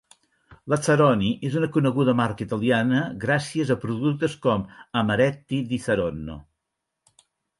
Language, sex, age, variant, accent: Catalan, male, 60-69, Central, central